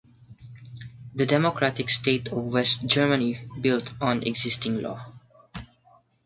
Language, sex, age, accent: English, male, 19-29, United States English; Filipino